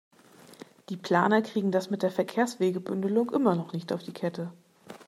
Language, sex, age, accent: German, female, 30-39, Deutschland Deutsch